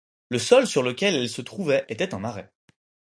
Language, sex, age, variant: French, male, 19-29, Français de métropole